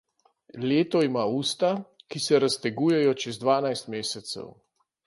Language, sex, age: Slovenian, male, 60-69